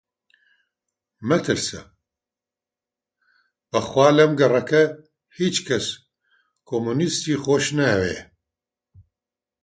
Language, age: Central Kurdish, 60-69